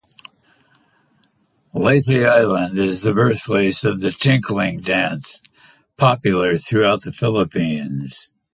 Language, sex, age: English, male, 80-89